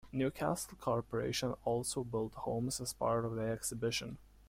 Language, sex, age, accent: English, male, under 19, United States English